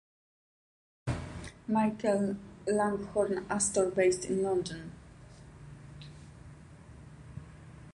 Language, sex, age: English, female, 30-39